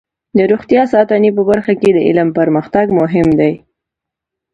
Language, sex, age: Pashto, female, 19-29